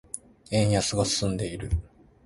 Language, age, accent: Japanese, 30-39, 関西